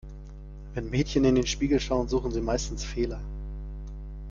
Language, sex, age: German, male, 30-39